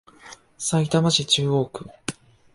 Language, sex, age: Japanese, male, 19-29